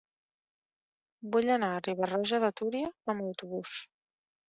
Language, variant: Catalan, Central